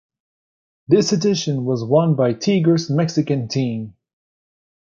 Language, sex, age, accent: English, male, 19-29, United States English